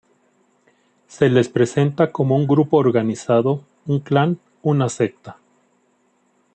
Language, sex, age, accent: Spanish, male, 40-49, México